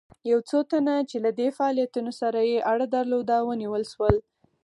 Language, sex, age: Pashto, female, under 19